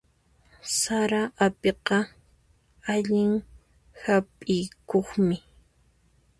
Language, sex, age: Puno Quechua, female, 19-29